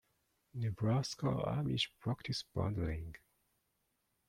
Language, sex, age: English, male, 40-49